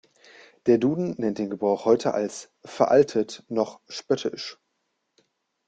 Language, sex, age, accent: German, male, 19-29, Deutschland Deutsch